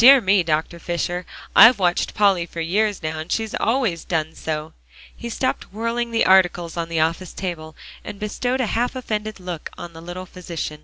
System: none